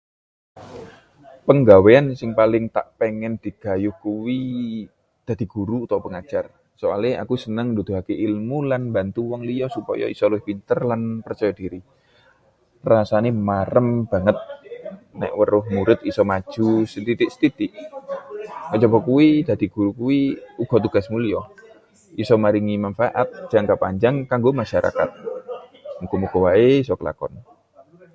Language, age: Javanese, 30-39